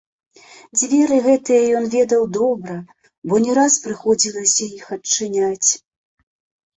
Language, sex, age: Belarusian, female, 50-59